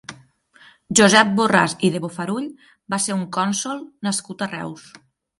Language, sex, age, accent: Catalan, female, 30-39, Ebrenc